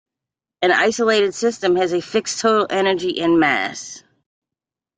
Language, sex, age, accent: English, female, 40-49, United States English